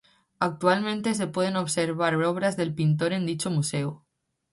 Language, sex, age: Spanish, female, 19-29